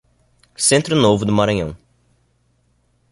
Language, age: Portuguese, under 19